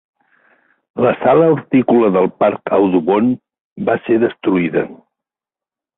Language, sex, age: Catalan, male, 50-59